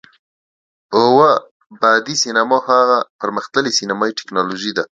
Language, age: Pashto, 19-29